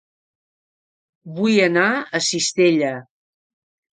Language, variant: Catalan, Central